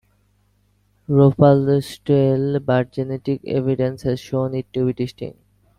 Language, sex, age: English, male, 19-29